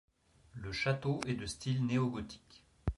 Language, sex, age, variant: French, male, 30-39, Français de métropole